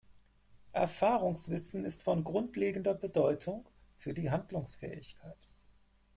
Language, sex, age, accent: German, male, 40-49, Deutschland Deutsch